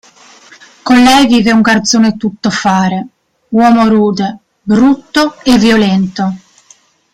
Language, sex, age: Italian, female, 30-39